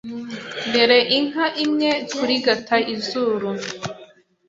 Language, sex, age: Kinyarwanda, female, 19-29